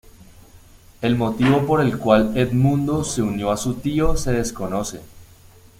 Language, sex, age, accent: Spanish, male, 19-29, Andino-Pacífico: Colombia, Perú, Ecuador, oeste de Bolivia y Venezuela andina